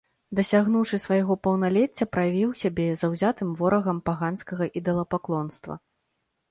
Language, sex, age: Belarusian, female, 30-39